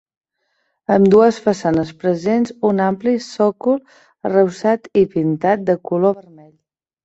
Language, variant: Catalan, Nord-Occidental